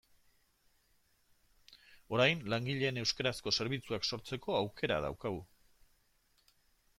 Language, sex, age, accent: Basque, male, 50-59, Mendebalekoa (Araba, Bizkaia, Gipuzkoako mendebaleko herri batzuk)